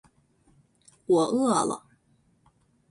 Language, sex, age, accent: Chinese, female, 19-29, 出生地：北京市